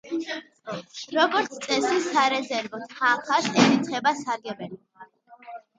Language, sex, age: Georgian, female, 50-59